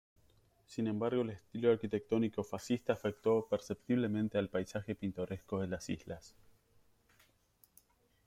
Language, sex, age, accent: Spanish, male, 40-49, Rioplatense: Argentina, Uruguay, este de Bolivia, Paraguay